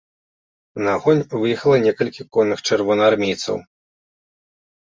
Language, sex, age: Belarusian, male, 30-39